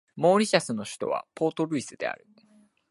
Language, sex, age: Japanese, male, 19-29